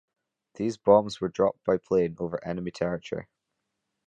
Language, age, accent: English, under 19, Scottish English